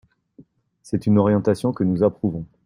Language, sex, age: French, male, 40-49